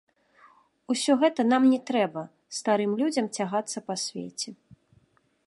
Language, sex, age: Belarusian, female, 30-39